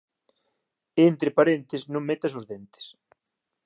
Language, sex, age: Galician, male, 30-39